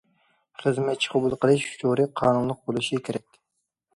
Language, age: Uyghur, 19-29